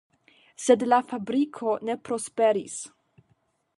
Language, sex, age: Esperanto, female, 19-29